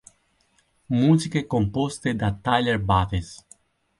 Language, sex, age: Italian, male, 50-59